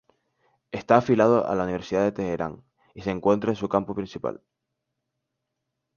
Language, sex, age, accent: Spanish, male, 19-29, España: Islas Canarias